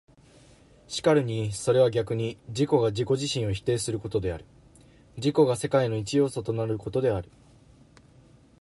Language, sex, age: Japanese, male, under 19